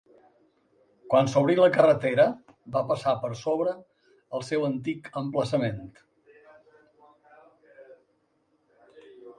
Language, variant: Catalan, Balear